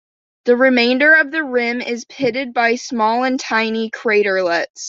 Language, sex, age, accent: English, female, under 19, United States English